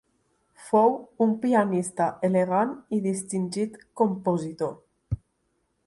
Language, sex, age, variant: Catalan, female, 19-29, Nord-Occidental